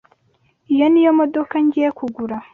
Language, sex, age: Kinyarwanda, female, 19-29